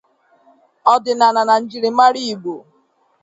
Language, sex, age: Igbo, female, 19-29